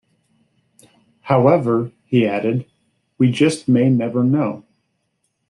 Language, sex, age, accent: English, male, 40-49, United States English